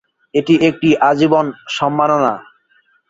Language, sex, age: Bengali, male, 19-29